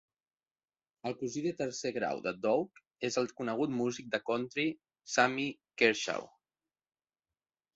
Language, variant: Catalan, Central